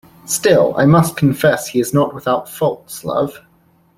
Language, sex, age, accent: English, male, 19-29, England English